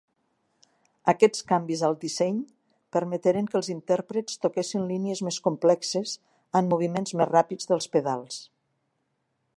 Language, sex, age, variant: Catalan, female, 60-69, Nord-Occidental